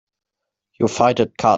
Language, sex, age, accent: English, male, under 19, United States English